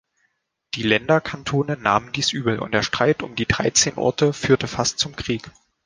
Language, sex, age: German, male, 19-29